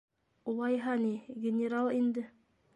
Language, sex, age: Bashkir, female, 30-39